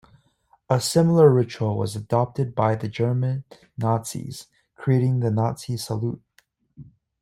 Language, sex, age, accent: English, male, 19-29, Canadian English